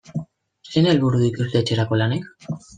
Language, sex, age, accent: Basque, female, 19-29, Mendebalekoa (Araba, Bizkaia, Gipuzkoako mendebaleko herri batzuk)